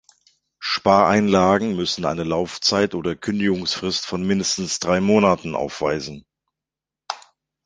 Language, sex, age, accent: German, male, 50-59, Deutschland Deutsch